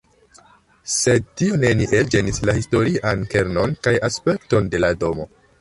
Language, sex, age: Esperanto, male, 19-29